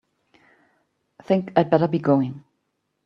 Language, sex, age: English, female, 50-59